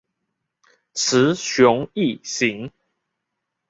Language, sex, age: Chinese, male, 30-39